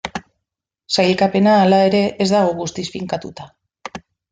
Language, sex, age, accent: Basque, female, 40-49, Mendebalekoa (Araba, Bizkaia, Gipuzkoako mendebaleko herri batzuk)